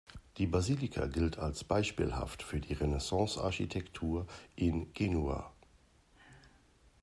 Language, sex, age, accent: German, male, 40-49, Deutschland Deutsch